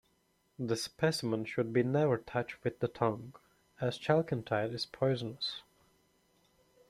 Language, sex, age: English, male, 19-29